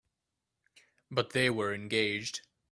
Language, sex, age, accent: English, male, 19-29, England English